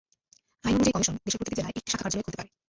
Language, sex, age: Bengali, female, 19-29